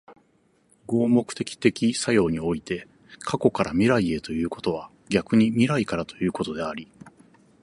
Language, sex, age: Japanese, male, 40-49